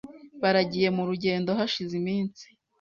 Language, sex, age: Kinyarwanda, female, 19-29